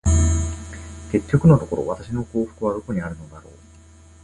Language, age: Japanese, 30-39